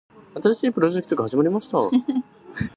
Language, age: Japanese, 19-29